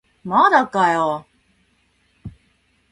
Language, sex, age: Japanese, female, 30-39